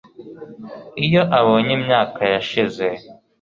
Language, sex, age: Kinyarwanda, male, 19-29